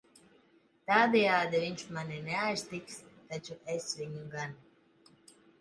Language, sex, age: Latvian, female, 30-39